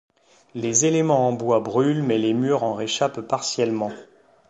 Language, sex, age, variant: French, male, 50-59, Français de métropole